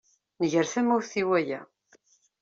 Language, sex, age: Kabyle, female, 30-39